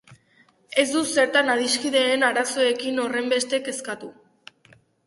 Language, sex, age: Basque, female, under 19